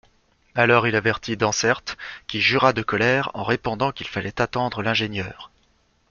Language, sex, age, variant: French, male, 40-49, Français de métropole